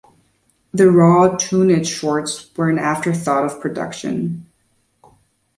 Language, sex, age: English, female, 19-29